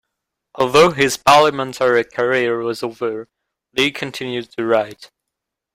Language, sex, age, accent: English, male, 19-29, United States English